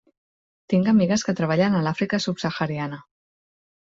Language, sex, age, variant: Catalan, female, 30-39, Central